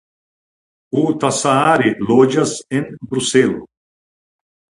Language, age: Esperanto, 60-69